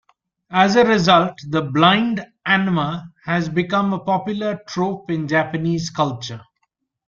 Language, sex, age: English, male, 50-59